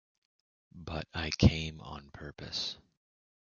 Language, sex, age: English, male, 30-39